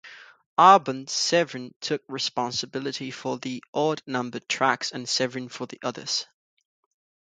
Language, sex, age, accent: English, male, 19-29, United States English; England English